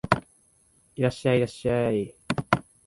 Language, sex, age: Japanese, male, 19-29